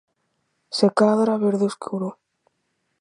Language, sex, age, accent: Galician, female, under 19, Normativo (estándar)